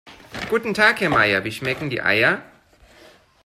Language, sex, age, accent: German, male, 30-39, Deutschland Deutsch